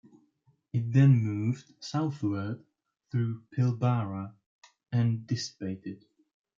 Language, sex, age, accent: English, male, 19-29, England English